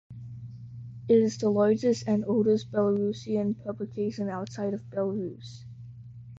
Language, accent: English, United States English